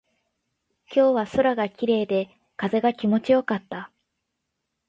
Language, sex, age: Japanese, female, 19-29